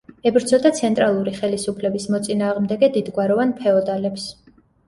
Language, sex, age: Georgian, female, 19-29